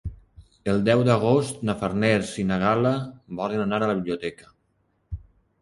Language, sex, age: Catalan, male, 40-49